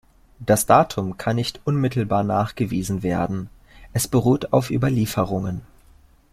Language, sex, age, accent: German, male, 19-29, Deutschland Deutsch